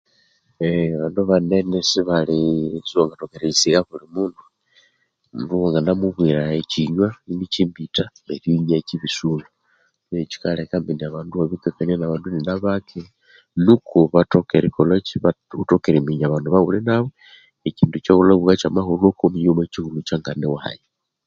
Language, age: Konzo, 50-59